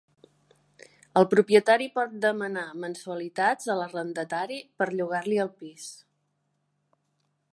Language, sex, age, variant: Catalan, female, 50-59, Central